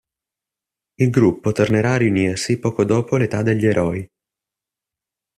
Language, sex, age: Italian, male, 19-29